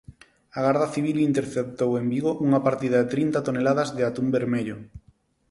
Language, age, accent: Galician, 30-39, Neofalante